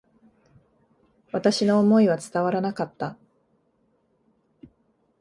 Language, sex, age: Japanese, female, 30-39